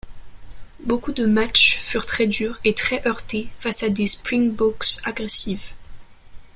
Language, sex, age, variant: French, female, under 19, Français de métropole